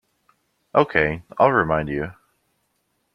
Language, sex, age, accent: English, male, 19-29, United States English